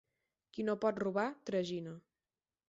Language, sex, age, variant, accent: Catalan, female, 19-29, Balear, menorquí